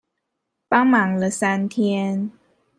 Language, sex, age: Chinese, female, 30-39